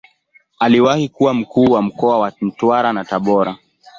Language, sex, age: Swahili, male, 19-29